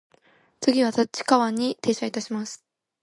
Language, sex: Japanese, female